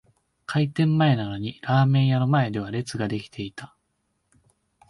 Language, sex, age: Japanese, male, 19-29